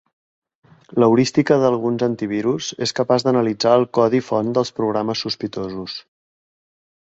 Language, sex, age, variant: Catalan, male, 40-49, Central